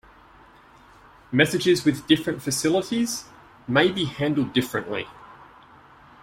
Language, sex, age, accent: English, male, 30-39, Australian English